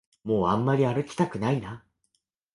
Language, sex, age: Japanese, male, 19-29